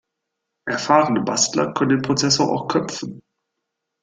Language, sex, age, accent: German, male, 30-39, Deutschland Deutsch